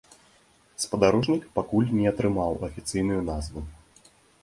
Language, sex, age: Belarusian, male, 30-39